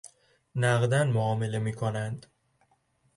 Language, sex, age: Persian, male, 19-29